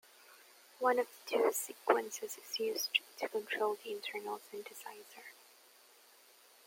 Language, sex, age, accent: English, female, 19-29, Filipino